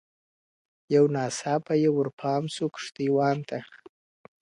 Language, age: Pashto, 19-29